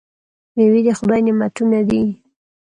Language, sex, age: Pashto, female, 19-29